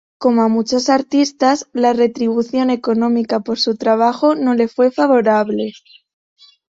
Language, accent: Spanish, España: Norte peninsular (Asturias, Castilla y León, Cantabria, País Vasco, Navarra, Aragón, La Rioja, Guadalajara, Cuenca)